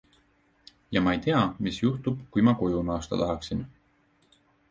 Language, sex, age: Estonian, male, 19-29